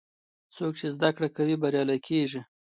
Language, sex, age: Pashto, male, 30-39